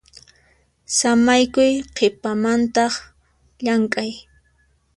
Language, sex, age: Puno Quechua, female, 19-29